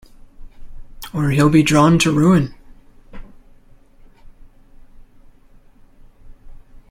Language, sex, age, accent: English, male, 19-29, United States English